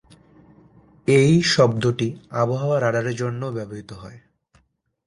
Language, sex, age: Bengali, male, 19-29